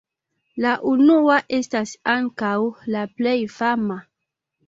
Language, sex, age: Esperanto, female, 19-29